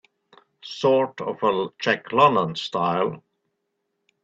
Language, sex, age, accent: English, male, 60-69, England English